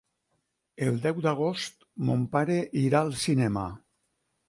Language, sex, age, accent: Catalan, male, 60-69, valencià